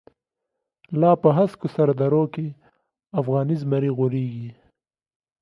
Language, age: Pashto, 19-29